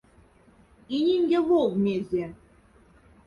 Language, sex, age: Moksha, female, 40-49